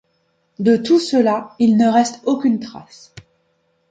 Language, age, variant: French, 19-29, Français de métropole